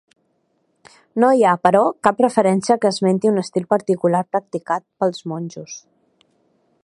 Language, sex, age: Catalan, female, 30-39